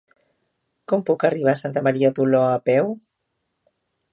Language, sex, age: Catalan, female, 50-59